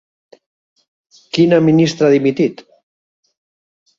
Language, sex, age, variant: Catalan, male, 50-59, Central